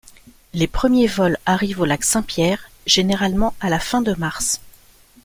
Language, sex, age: French, female, 40-49